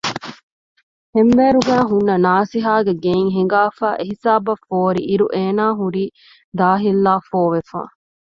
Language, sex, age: Divehi, female, 30-39